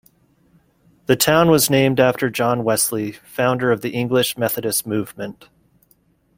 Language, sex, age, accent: English, male, 30-39, United States English